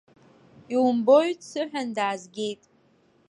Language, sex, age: Abkhazian, female, under 19